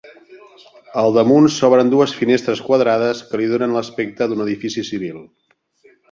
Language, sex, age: Catalan, male, 60-69